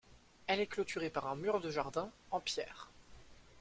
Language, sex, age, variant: French, male, 19-29, Français de métropole